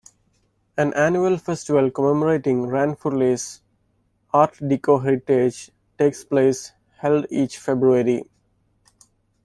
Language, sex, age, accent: English, male, 30-39, India and South Asia (India, Pakistan, Sri Lanka)